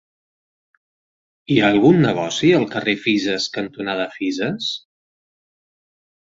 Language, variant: Catalan, Central